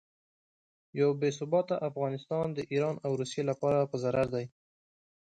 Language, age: Pashto, 19-29